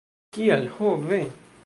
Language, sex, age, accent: Esperanto, male, under 19, Internacia